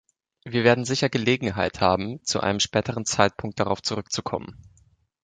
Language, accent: German, Deutschland Deutsch